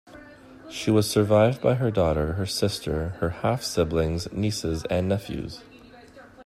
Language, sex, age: English, male, 30-39